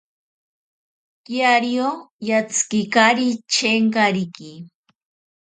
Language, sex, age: Ashéninka Perené, female, 40-49